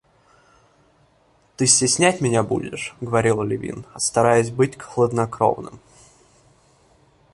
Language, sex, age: Russian, male, 19-29